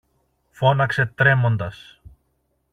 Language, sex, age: Greek, male, 40-49